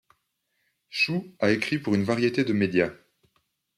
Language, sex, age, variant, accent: French, male, 30-39, Français d'Europe, Français de Belgique